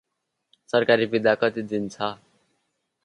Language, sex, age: Nepali, male, 19-29